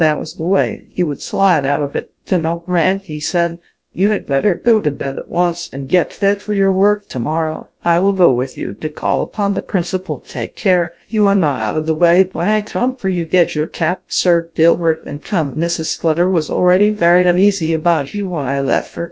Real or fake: fake